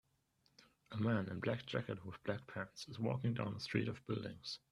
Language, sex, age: English, male, 19-29